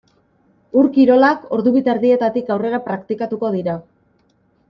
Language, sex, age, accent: Basque, female, 30-39, Mendebalekoa (Araba, Bizkaia, Gipuzkoako mendebaleko herri batzuk)